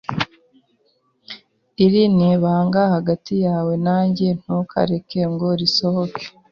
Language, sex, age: Kinyarwanda, female, 30-39